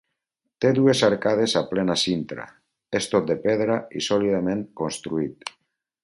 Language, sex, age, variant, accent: Catalan, male, 50-59, Valencià meridional, valencià